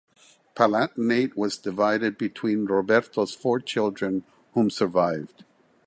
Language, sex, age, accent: English, male, 60-69, United States English